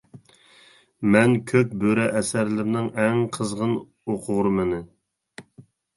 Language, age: Uyghur, 40-49